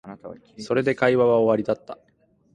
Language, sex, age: Japanese, male, 19-29